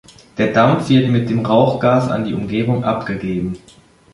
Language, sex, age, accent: German, male, under 19, Deutschland Deutsch